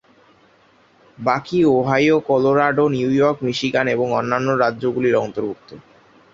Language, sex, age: Bengali, male, under 19